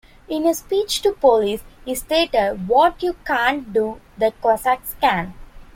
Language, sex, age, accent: English, female, 19-29, India and South Asia (India, Pakistan, Sri Lanka)